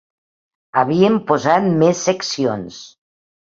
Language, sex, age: Catalan, female, 60-69